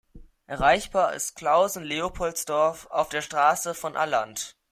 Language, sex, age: German, male, under 19